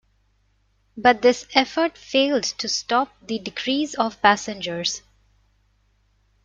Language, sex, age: English, female, 19-29